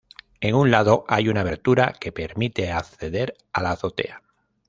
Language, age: Spanish, 30-39